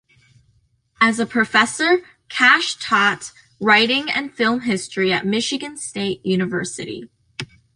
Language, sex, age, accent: English, female, under 19, United States English